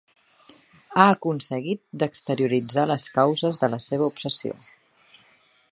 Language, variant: Catalan, Central